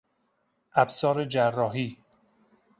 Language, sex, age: Persian, male, 30-39